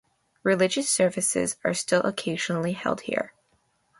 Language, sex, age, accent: English, female, under 19, United States English